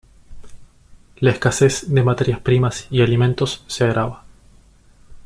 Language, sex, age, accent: Spanish, male, 19-29, Rioplatense: Argentina, Uruguay, este de Bolivia, Paraguay